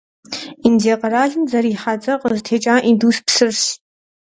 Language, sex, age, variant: Kabardian, female, under 19, Адыгэбзэ (Къэбэрдей, Кирил, псоми зэдай)